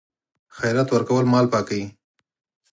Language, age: Pashto, 30-39